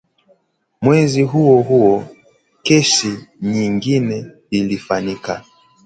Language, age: Swahili, 19-29